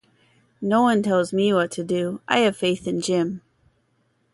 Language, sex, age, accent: English, female, 19-29, United States English